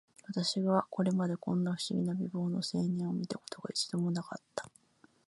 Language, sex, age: Japanese, female, 50-59